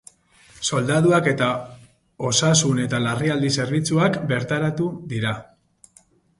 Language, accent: Basque, Mendebalekoa (Araba, Bizkaia, Gipuzkoako mendebaleko herri batzuk)